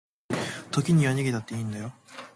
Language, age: Japanese, 19-29